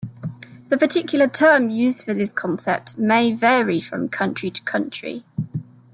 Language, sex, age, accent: English, female, 19-29, England English